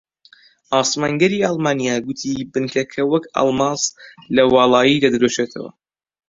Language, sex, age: Central Kurdish, male, 19-29